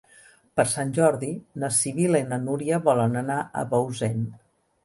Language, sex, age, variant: Catalan, female, 60-69, Central